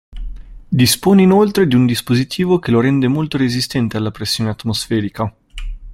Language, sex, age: Italian, male, 19-29